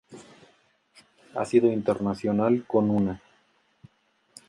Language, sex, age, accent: Spanish, male, 40-49, México